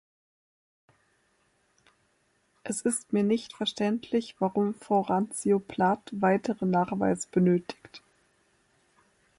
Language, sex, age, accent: German, female, 19-29, Deutschland Deutsch